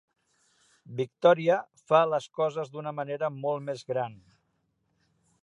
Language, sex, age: Catalan, male, 60-69